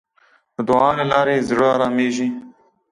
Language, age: Pashto, 19-29